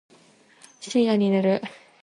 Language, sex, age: Japanese, female, 19-29